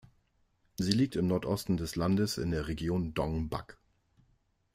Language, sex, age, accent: German, male, 40-49, Deutschland Deutsch